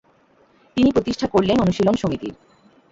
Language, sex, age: Bengali, female, 19-29